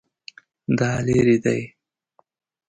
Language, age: Pashto, 19-29